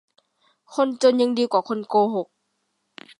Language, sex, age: Thai, female, 19-29